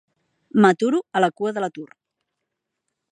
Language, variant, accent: Catalan, Central, central